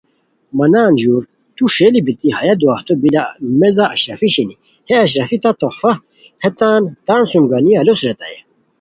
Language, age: Khowar, 30-39